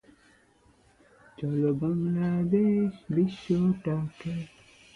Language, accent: English, United States English